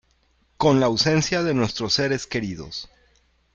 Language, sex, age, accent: Spanish, male, 30-39, México